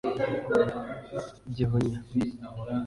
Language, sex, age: Kinyarwanda, male, 19-29